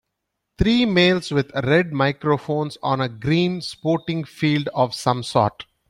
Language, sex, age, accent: English, male, 40-49, India and South Asia (India, Pakistan, Sri Lanka)